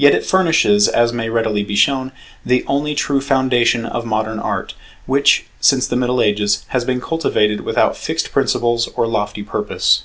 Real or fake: real